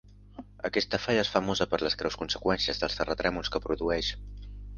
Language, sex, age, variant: Catalan, male, under 19, Central